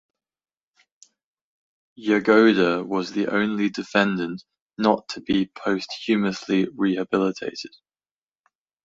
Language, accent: English, England English